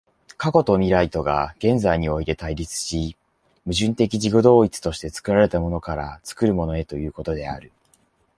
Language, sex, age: Japanese, male, 30-39